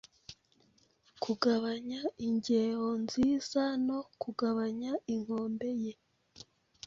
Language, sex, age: Kinyarwanda, female, 30-39